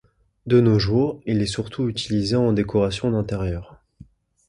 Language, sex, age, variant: French, male, 19-29, Français de métropole